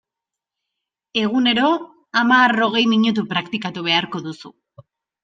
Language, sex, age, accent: Basque, female, 19-29, Erdialdekoa edo Nafarra (Gipuzkoa, Nafarroa)